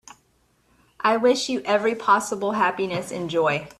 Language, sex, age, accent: English, female, 40-49, United States English